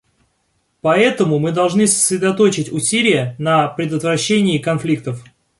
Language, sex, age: Russian, male, 19-29